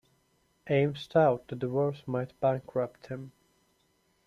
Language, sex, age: English, male, 19-29